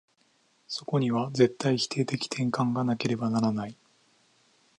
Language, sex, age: Japanese, male, 19-29